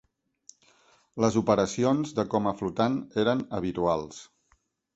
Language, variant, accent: Catalan, Central, gironí